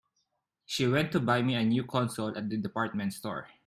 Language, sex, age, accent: English, male, 19-29, Filipino